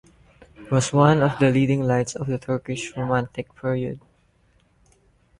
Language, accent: English, Filipino